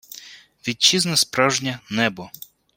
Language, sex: Ukrainian, male